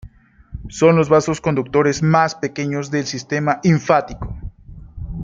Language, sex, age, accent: Spanish, male, 19-29, México